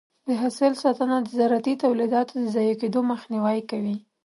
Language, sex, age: Pashto, female, 19-29